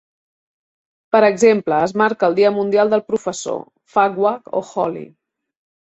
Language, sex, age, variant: Catalan, female, 40-49, Central